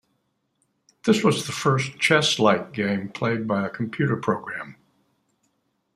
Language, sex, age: English, male, 80-89